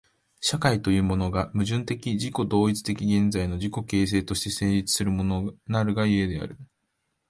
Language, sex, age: Japanese, male, 19-29